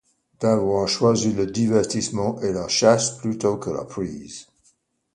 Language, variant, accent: French, Français d'Europe, Français du Royaume-Uni